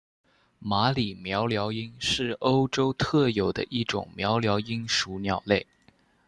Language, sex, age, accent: Chinese, male, under 19, 出生地：湖南省